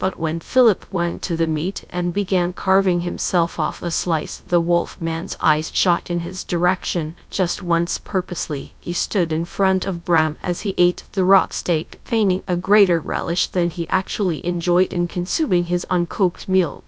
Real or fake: fake